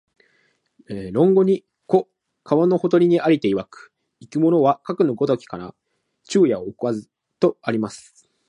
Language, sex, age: Japanese, male, 19-29